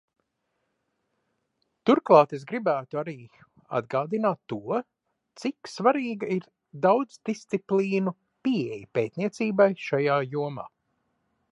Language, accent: Latvian, Riga